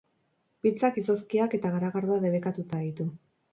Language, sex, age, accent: Basque, female, 19-29, Mendebalekoa (Araba, Bizkaia, Gipuzkoako mendebaleko herri batzuk)